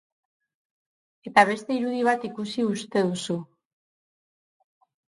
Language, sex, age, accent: Basque, female, 30-39, Mendebalekoa (Araba, Bizkaia, Gipuzkoako mendebaleko herri batzuk)